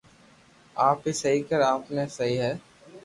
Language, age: Loarki, 40-49